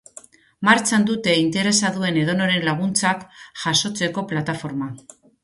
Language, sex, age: Basque, female, 40-49